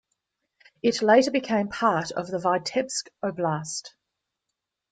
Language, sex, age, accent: English, female, 50-59, Australian English